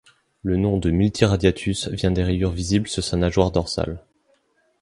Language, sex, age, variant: French, male, 19-29, Français de métropole